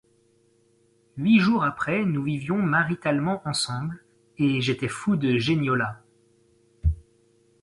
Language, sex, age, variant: French, male, 30-39, Français de métropole